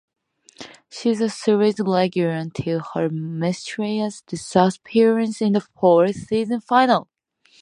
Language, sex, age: English, female, 19-29